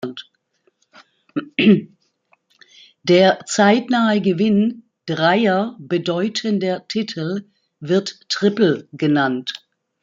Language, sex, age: German, female, 50-59